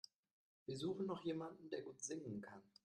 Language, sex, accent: German, male, Deutschland Deutsch